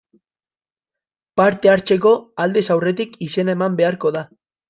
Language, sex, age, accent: Basque, male, 19-29, Mendebalekoa (Araba, Bizkaia, Gipuzkoako mendebaleko herri batzuk)